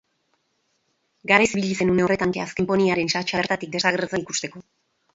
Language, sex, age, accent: Basque, female, 50-59, Erdialdekoa edo Nafarra (Gipuzkoa, Nafarroa)